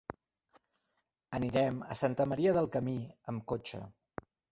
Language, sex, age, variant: Catalan, male, 40-49, Central